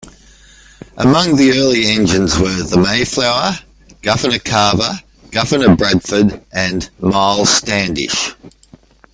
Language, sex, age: English, male, 60-69